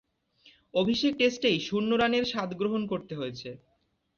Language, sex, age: Bengali, male, 19-29